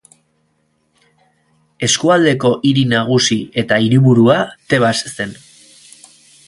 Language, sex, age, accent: Basque, male, 30-39, Erdialdekoa edo Nafarra (Gipuzkoa, Nafarroa)